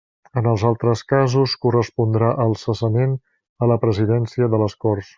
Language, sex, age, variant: Catalan, male, 40-49, Central